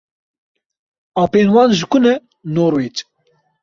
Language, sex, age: Kurdish, male, 19-29